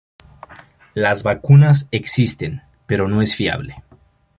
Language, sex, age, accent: Spanish, male, 19-29, México